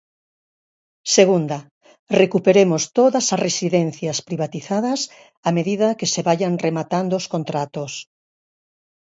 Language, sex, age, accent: Galician, female, 60-69, Normativo (estándar)